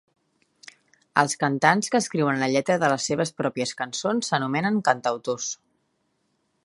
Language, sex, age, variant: Catalan, female, 30-39, Central